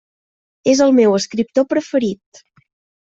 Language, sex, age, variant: Catalan, female, 19-29, Central